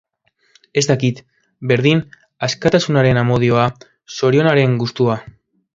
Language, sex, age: Basque, male, under 19